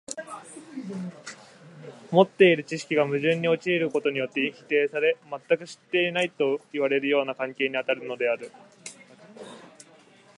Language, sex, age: Japanese, male, 19-29